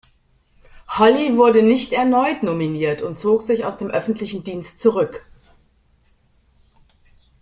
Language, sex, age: German, female, 50-59